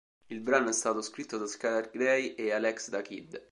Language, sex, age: Italian, male, 19-29